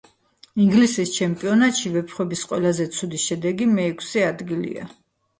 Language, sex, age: Georgian, female, 40-49